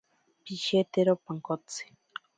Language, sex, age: Ashéninka Perené, female, 19-29